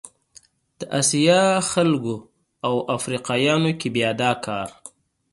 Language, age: Pashto, 30-39